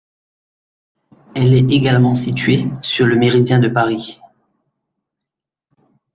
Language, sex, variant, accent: French, male, Français des départements et régions d'outre-mer, Français de La Réunion